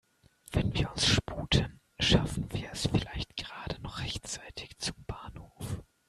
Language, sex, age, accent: German, male, 19-29, Deutschland Deutsch